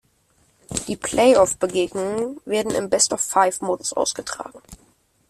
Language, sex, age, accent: German, male, under 19, Deutschland Deutsch